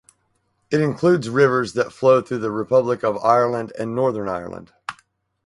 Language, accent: English, United States English